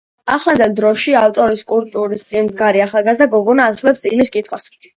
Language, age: Georgian, 30-39